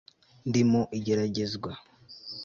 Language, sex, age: Kinyarwanda, male, 19-29